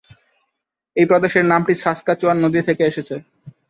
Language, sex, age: Bengali, male, 19-29